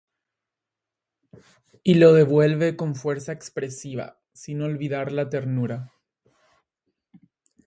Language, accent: Spanish, Rioplatense: Argentina, Uruguay, este de Bolivia, Paraguay